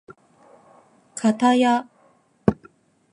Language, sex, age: Japanese, female, 19-29